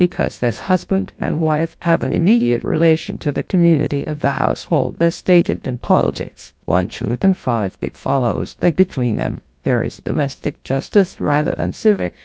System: TTS, GlowTTS